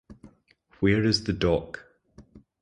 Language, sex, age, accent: English, male, 30-39, Scottish English